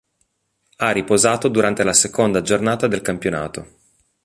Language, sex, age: Italian, male, 30-39